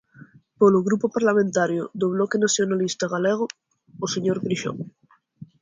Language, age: Galician, 19-29